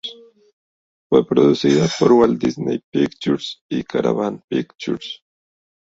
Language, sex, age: Spanish, male, 30-39